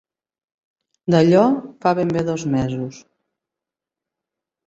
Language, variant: Catalan, Central